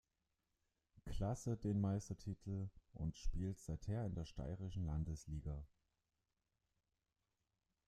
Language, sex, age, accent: German, male, 30-39, Deutschland Deutsch